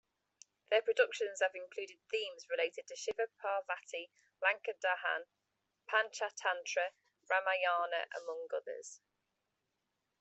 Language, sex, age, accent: English, female, 30-39, England English